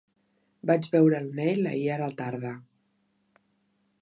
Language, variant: Catalan, Central